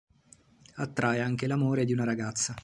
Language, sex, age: Italian, male, 30-39